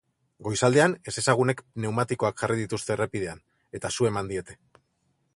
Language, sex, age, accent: Basque, male, 40-49, Mendebalekoa (Araba, Bizkaia, Gipuzkoako mendebaleko herri batzuk)